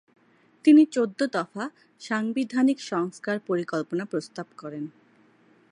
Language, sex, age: Bengali, male, 30-39